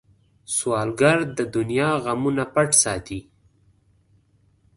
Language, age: Pashto, 19-29